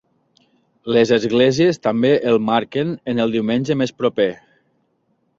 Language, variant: Catalan, Central